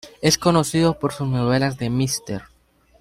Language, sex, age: Spanish, male, 19-29